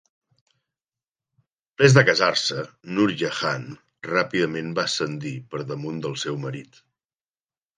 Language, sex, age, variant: Catalan, male, 40-49, Central